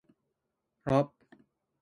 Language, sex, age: Japanese, male, 19-29